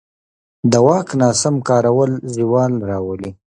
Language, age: Pashto, 30-39